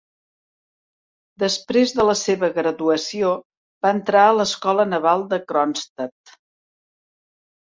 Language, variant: Catalan, Central